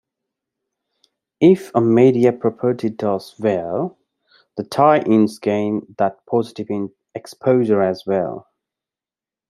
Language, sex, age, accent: English, male, 30-39, United States English